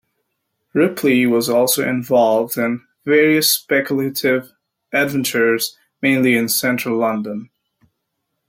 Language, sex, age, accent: English, male, 30-39, United States English